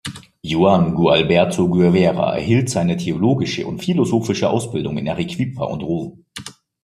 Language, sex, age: German, male, 19-29